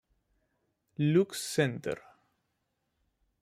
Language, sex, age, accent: Spanish, male, 30-39, Andino-Pacífico: Colombia, Perú, Ecuador, oeste de Bolivia y Venezuela andina